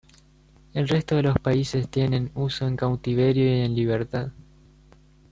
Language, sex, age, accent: Spanish, male, under 19, Rioplatense: Argentina, Uruguay, este de Bolivia, Paraguay